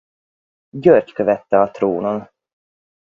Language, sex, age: Hungarian, male, 30-39